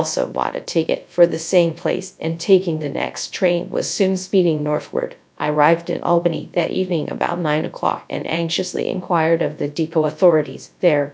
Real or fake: fake